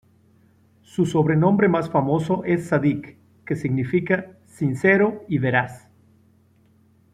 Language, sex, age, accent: Spanish, male, 40-49, México